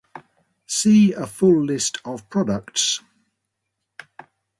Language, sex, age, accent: English, male, 70-79, England English